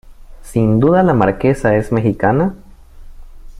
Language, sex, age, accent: Spanish, male, 19-29, Andino-Pacífico: Colombia, Perú, Ecuador, oeste de Bolivia y Venezuela andina